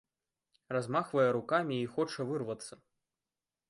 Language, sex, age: Belarusian, male, 19-29